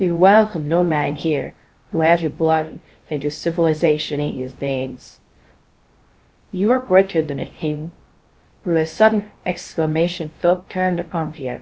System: TTS, VITS